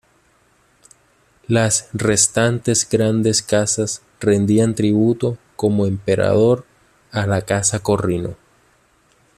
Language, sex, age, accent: Spanish, male, 19-29, Caribe: Cuba, Venezuela, Puerto Rico, República Dominicana, Panamá, Colombia caribeña, México caribeño, Costa del golfo de México